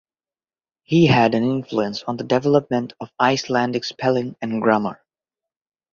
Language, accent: English, India and South Asia (India, Pakistan, Sri Lanka)